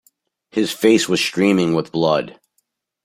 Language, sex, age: English, male, 30-39